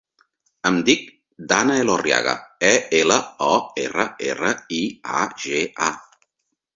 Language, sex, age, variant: Catalan, female, 50-59, Central